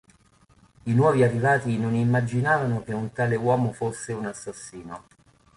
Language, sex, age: Italian, male, 50-59